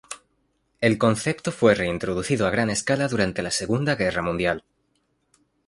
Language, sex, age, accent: Spanish, male, 19-29, España: Centro-Sur peninsular (Madrid, Toledo, Castilla-La Mancha)